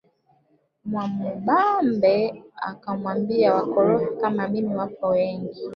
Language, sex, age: Swahili, female, 19-29